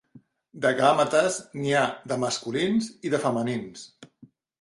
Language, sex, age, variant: Catalan, male, 50-59, Central